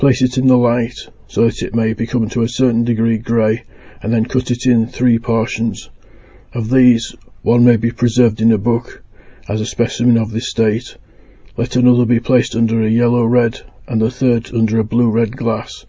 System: none